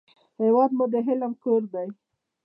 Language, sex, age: Pashto, female, 30-39